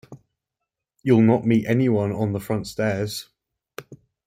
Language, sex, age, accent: English, male, 19-29, England English